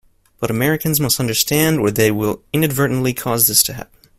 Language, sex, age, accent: English, male, 19-29, United States English